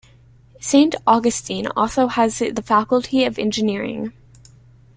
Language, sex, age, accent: English, female, under 19, United States English